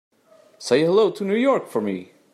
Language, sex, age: English, male, 30-39